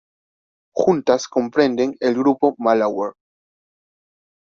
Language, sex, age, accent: Spanish, male, 19-29, Andino-Pacífico: Colombia, Perú, Ecuador, oeste de Bolivia y Venezuela andina